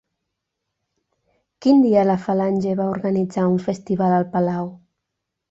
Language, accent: Catalan, central; nord-occidental